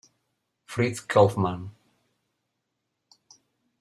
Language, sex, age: Italian, male, 50-59